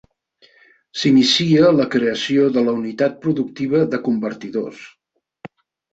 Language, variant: Catalan, Central